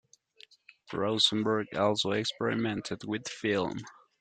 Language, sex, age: English, male, 19-29